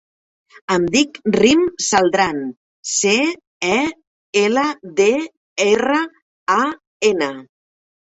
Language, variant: Catalan, Central